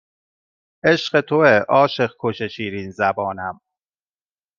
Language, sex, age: Persian, male, 40-49